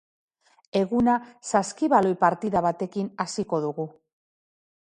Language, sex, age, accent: Basque, female, 40-49, Mendebalekoa (Araba, Bizkaia, Gipuzkoako mendebaleko herri batzuk)